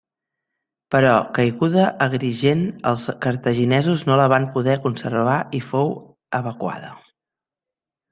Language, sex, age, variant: Catalan, female, 40-49, Central